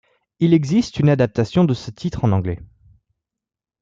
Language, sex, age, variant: French, male, 19-29, Français de métropole